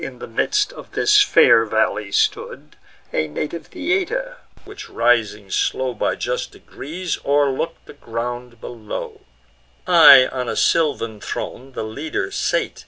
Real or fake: real